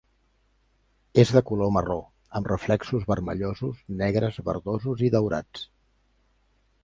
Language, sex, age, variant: Catalan, male, 50-59, Central